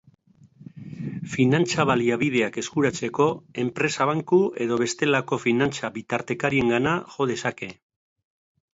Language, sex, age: Basque, male, 60-69